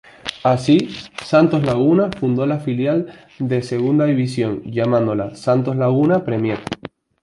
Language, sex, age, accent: Spanish, male, 19-29, España: Sur peninsular (Andalucia, Extremadura, Murcia)